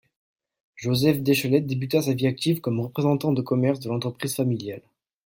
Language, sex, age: French, male, 19-29